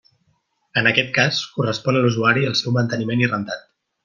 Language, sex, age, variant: Catalan, male, 30-39, Central